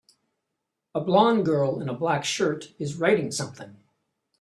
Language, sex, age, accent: English, male, 60-69, Canadian English